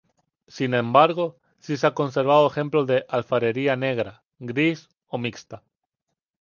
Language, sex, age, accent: Spanish, male, 19-29, España: Islas Canarias